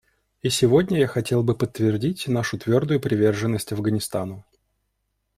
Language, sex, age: Russian, male, 40-49